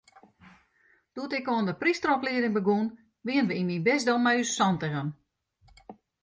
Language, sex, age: Western Frisian, female, 60-69